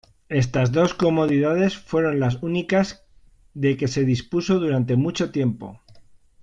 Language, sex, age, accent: Spanish, male, 40-49, España: Norte peninsular (Asturias, Castilla y León, Cantabria, País Vasco, Navarra, Aragón, La Rioja, Guadalajara, Cuenca)